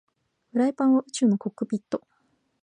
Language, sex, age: Japanese, female, 19-29